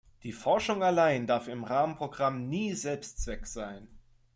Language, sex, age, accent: German, male, 30-39, Deutschland Deutsch